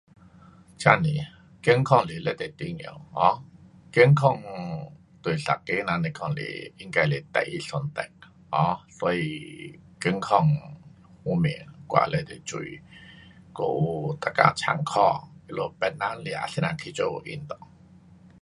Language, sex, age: Pu-Xian Chinese, male, 50-59